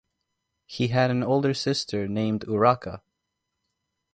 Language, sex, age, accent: English, male, 19-29, United States English